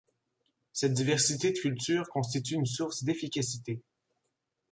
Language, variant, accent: French, Français d'Amérique du Nord, Français du Canada